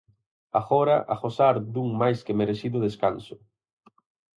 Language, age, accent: Galician, 19-29, Atlántico (seseo e gheada)